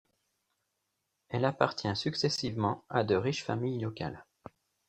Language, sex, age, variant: French, male, 40-49, Français de métropole